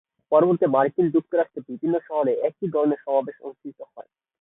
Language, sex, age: Bengali, male, 19-29